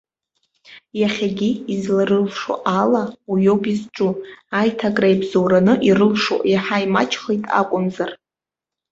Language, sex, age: Abkhazian, female, 19-29